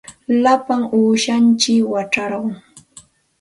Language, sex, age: Santa Ana de Tusi Pasco Quechua, female, 30-39